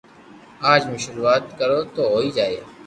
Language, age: Loarki, under 19